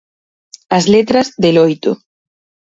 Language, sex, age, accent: Galician, female, 19-29, Oriental (común en zona oriental); Normativo (estándar)